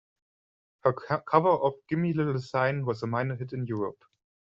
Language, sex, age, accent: English, male, 19-29, United States English